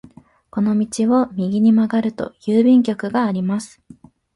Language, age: Japanese, 19-29